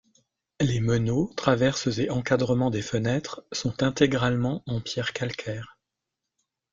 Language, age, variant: French, 40-49, Français de métropole